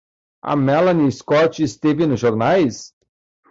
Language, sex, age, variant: Portuguese, male, 30-39, Portuguese (Brasil)